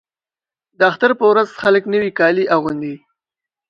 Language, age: Pashto, under 19